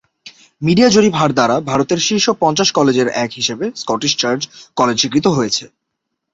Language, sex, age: Bengali, male, 19-29